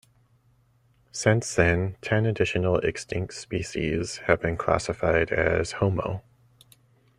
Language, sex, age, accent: English, male, 30-39, United States English